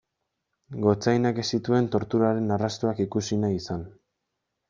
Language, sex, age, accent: Basque, male, 19-29, Erdialdekoa edo Nafarra (Gipuzkoa, Nafarroa)